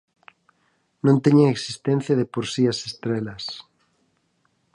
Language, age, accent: Galician, 40-49, Normativo (estándar)